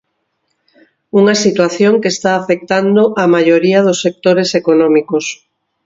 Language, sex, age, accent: Galician, female, 50-59, Oriental (común en zona oriental)